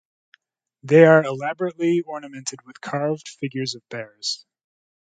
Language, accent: English, United States English